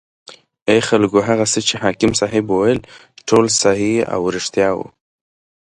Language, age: Pashto, 19-29